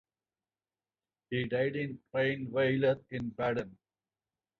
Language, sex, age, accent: English, male, 50-59, India and South Asia (India, Pakistan, Sri Lanka)